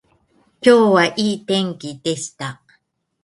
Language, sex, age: Japanese, female, 40-49